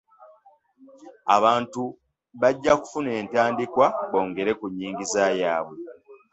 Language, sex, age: Ganda, male, 19-29